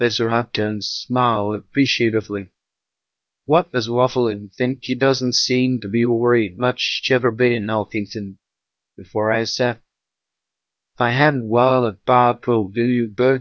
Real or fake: fake